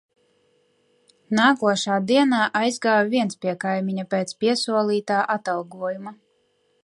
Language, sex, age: Latvian, female, 19-29